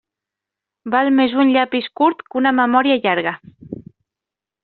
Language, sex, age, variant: Catalan, female, 19-29, Central